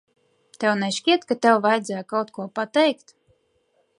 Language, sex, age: Latvian, female, 19-29